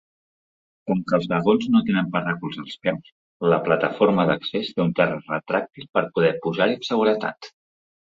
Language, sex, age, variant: Catalan, male, 40-49, Central